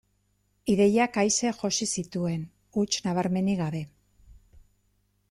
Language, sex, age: Basque, female, 50-59